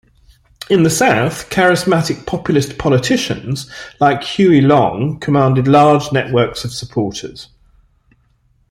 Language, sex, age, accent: English, male, 50-59, England English